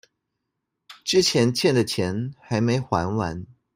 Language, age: Chinese, 30-39